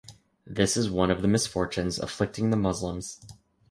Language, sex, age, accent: English, male, 19-29, United States English